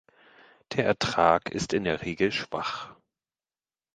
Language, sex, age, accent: German, male, 40-49, Deutschland Deutsch; Hochdeutsch